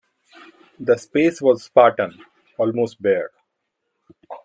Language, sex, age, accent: English, male, 30-39, India and South Asia (India, Pakistan, Sri Lanka)